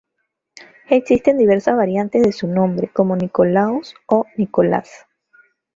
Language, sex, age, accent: Spanish, female, 19-29, Andino-Pacífico: Colombia, Perú, Ecuador, oeste de Bolivia y Venezuela andina